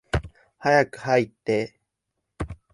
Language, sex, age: Japanese, male, 19-29